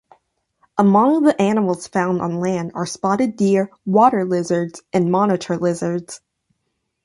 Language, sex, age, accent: English, female, 19-29, United States English